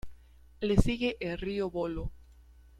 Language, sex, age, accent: Spanish, female, under 19, Andino-Pacífico: Colombia, Perú, Ecuador, oeste de Bolivia y Venezuela andina